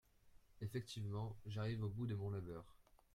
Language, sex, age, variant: French, male, 19-29, Français de métropole